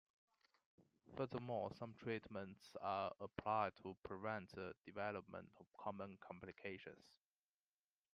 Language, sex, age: English, male, 30-39